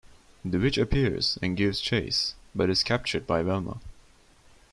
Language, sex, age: English, male, 19-29